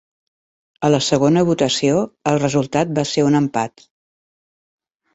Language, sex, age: Catalan, female, 50-59